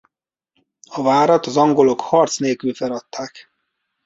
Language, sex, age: Hungarian, male, 30-39